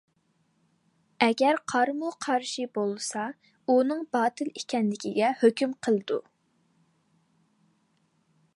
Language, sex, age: Uyghur, female, under 19